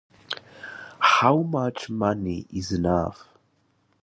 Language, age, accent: English, 19-29, United States English